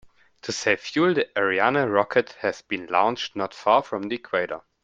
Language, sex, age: English, male, 19-29